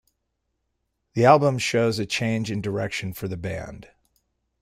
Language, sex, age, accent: English, male, 50-59, United States English